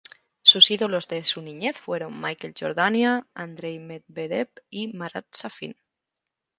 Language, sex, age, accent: Spanish, female, 19-29, España: Centro-Sur peninsular (Madrid, Toledo, Castilla-La Mancha)